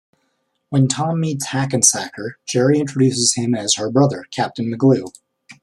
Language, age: English, 19-29